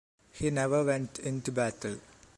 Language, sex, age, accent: English, male, under 19, India and South Asia (India, Pakistan, Sri Lanka)